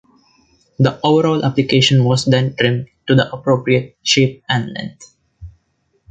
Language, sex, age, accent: English, male, 19-29, India and South Asia (India, Pakistan, Sri Lanka)